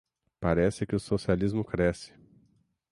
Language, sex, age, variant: Portuguese, male, 30-39, Portuguese (Brasil)